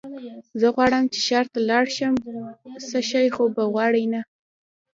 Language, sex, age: Pashto, female, under 19